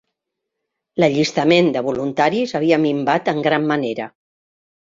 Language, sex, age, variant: Catalan, female, 60-69, Central